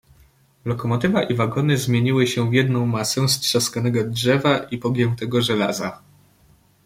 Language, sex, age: Polish, male, 19-29